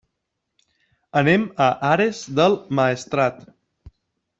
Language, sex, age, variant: Catalan, male, 19-29, Central